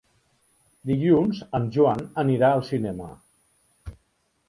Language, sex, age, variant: Catalan, male, 50-59, Central